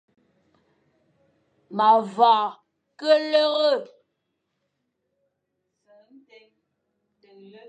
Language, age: Fang, under 19